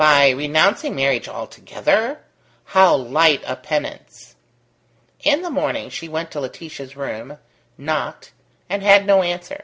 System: none